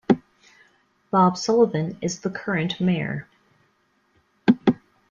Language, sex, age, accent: English, female, 19-29, Canadian English